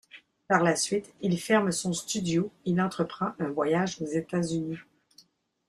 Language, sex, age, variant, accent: French, female, 50-59, Français d'Amérique du Nord, Français du Canada